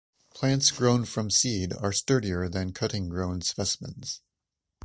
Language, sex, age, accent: English, male, 30-39, United States English